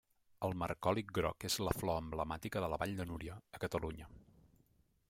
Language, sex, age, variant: Catalan, male, 30-39, Nord-Occidental